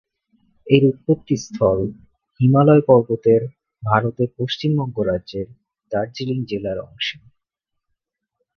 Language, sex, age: Bengali, male, 19-29